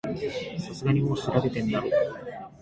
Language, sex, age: Japanese, male, 19-29